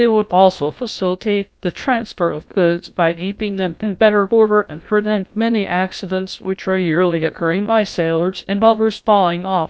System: TTS, GlowTTS